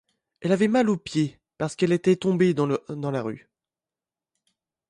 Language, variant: French, Français de métropole